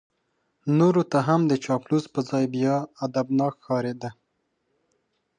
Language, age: Pashto, 19-29